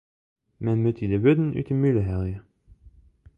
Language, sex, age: Western Frisian, male, 19-29